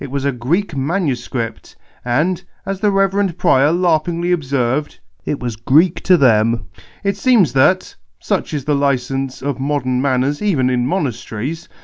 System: none